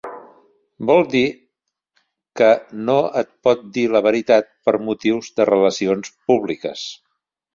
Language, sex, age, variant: Catalan, male, 60-69, Central